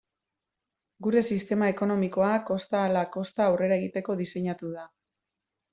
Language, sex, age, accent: Basque, female, 30-39, Mendebalekoa (Araba, Bizkaia, Gipuzkoako mendebaleko herri batzuk)